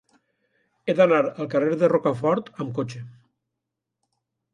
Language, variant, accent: Catalan, Valencià central, valencià